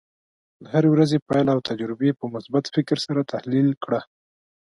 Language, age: Pashto, 19-29